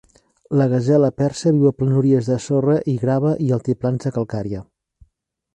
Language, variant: Catalan, Central